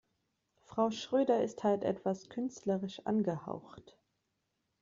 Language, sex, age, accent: German, female, 30-39, Deutschland Deutsch